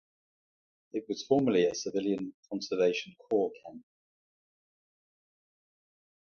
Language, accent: English, England English